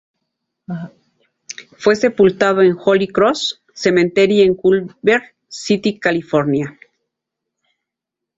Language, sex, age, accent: Spanish, female, 40-49, México